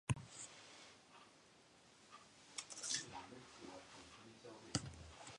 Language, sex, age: English, female, under 19